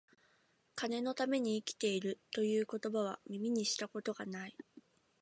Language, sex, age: Japanese, female, 19-29